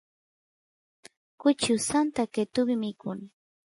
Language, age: Santiago del Estero Quichua, 30-39